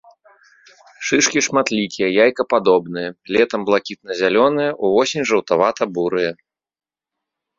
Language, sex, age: Belarusian, male, 30-39